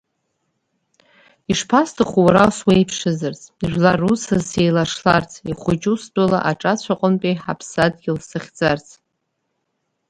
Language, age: Abkhazian, 30-39